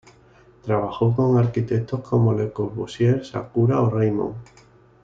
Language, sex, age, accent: Spanish, male, 30-39, España: Sur peninsular (Andalucia, Extremadura, Murcia)